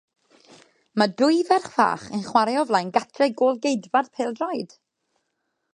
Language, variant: Welsh, South-Eastern Welsh